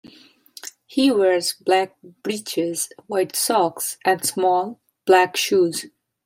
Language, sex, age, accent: English, female, 30-39, India and South Asia (India, Pakistan, Sri Lanka)